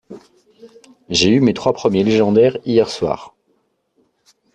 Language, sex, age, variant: French, male, 30-39, Français de métropole